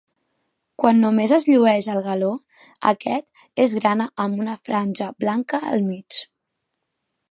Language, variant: Catalan, Central